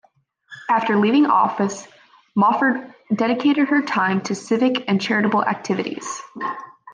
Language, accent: English, United States English